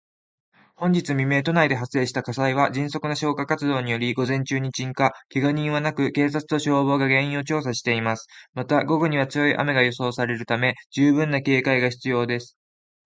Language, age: Japanese, 19-29